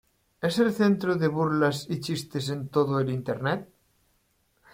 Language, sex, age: Spanish, male, 50-59